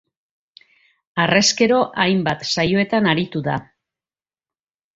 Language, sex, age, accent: Basque, female, 40-49, Mendebalekoa (Araba, Bizkaia, Gipuzkoako mendebaleko herri batzuk)